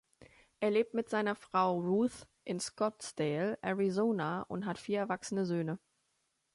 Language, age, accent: German, 30-39, Deutschland Deutsch